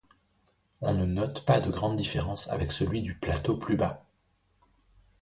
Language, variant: French, Français de métropole